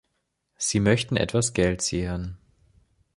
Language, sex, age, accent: German, male, under 19, Deutschland Deutsch